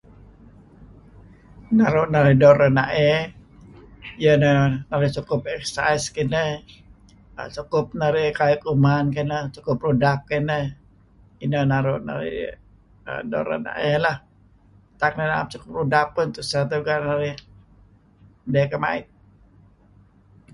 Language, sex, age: Kelabit, male, 70-79